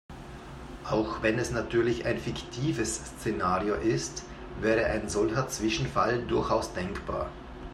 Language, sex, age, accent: German, male, 40-49, Österreichisches Deutsch